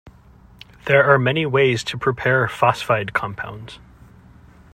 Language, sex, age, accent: English, male, 30-39, United States English